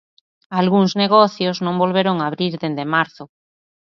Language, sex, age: Galician, female, 40-49